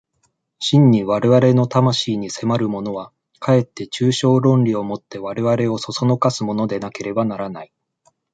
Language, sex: Japanese, male